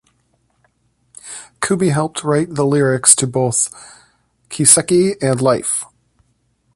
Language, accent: English, United States English